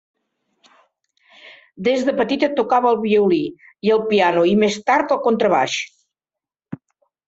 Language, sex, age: Catalan, male, 40-49